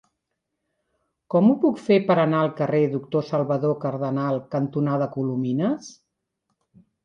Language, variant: Catalan, Central